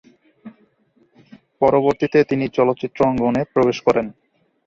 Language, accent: Bengali, Native